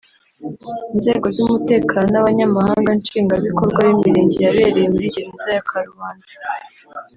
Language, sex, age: Kinyarwanda, female, 19-29